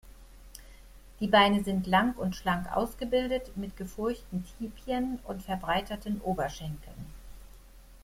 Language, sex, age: German, female, 50-59